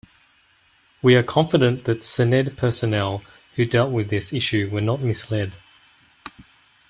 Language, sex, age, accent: English, male, 40-49, Australian English